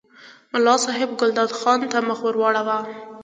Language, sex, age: Pashto, female, under 19